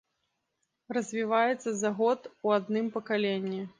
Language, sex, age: Belarusian, female, 19-29